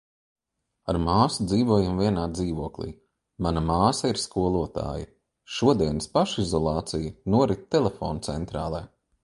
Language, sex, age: Latvian, male, 40-49